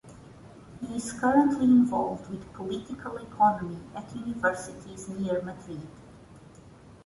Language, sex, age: English, female, 30-39